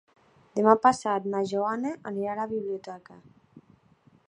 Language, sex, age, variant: Catalan, female, 19-29, Nord-Occidental